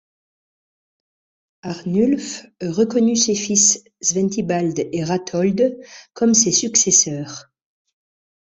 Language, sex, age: French, female, 50-59